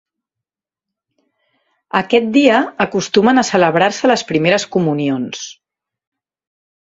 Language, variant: Catalan, Central